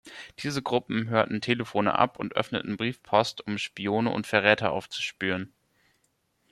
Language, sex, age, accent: German, male, 19-29, Deutschland Deutsch